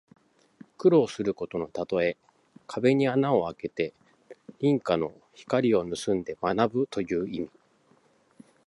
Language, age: Japanese, 40-49